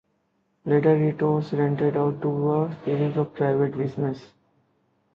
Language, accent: English, India and South Asia (India, Pakistan, Sri Lanka)